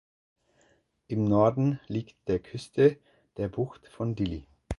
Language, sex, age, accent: German, male, 40-49, Deutschland Deutsch